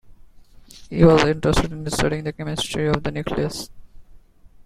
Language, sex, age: English, male, 19-29